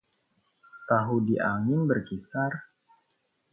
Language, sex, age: Indonesian, male, 40-49